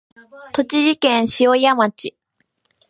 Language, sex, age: Japanese, female, under 19